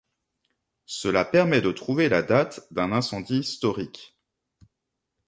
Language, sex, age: French, male, 30-39